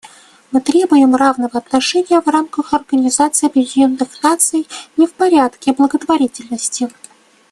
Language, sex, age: Russian, male, 19-29